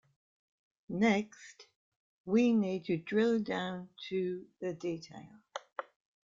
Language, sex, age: English, female, 70-79